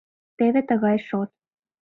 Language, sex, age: Mari, female, 19-29